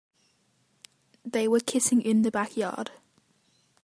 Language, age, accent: English, under 19, Australian English